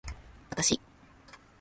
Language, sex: Japanese, female